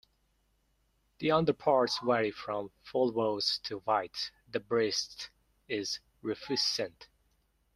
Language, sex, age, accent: English, male, 30-39, United States English